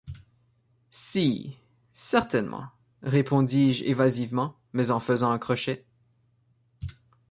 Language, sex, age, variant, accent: French, male, 19-29, Français d'Amérique du Nord, Français du Canada